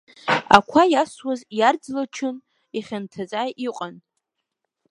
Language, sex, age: Abkhazian, female, under 19